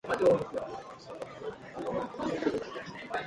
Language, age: English, 19-29